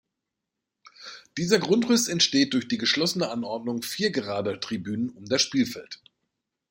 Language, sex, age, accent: German, male, 50-59, Deutschland Deutsch